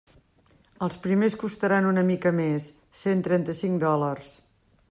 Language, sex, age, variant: Catalan, female, 50-59, Central